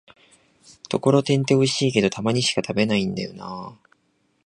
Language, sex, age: Japanese, male, 19-29